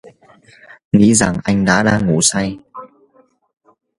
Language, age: Vietnamese, 19-29